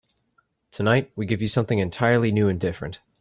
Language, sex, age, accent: English, male, 19-29, United States English